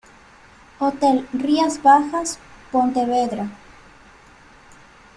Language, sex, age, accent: Spanish, female, 19-29, Rioplatense: Argentina, Uruguay, este de Bolivia, Paraguay